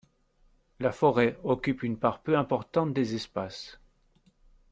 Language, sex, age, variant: French, male, 60-69, Français de métropole